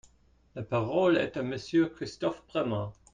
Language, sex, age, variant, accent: French, male, 30-39, Français d'Amérique du Nord, Français des États-Unis